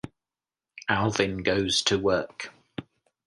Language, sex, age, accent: English, male, 50-59, England English